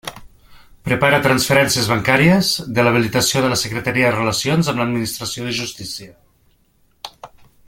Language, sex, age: Catalan, male, 40-49